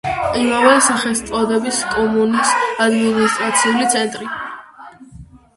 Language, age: Georgian, under 19